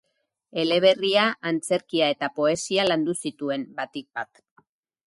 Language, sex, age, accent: Basque, female, 50-59, Erdialdekoa edo Nafarra (Gipuzkoa, Nafarroa)